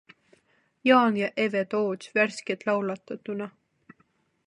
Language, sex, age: Estonian, female, 19-29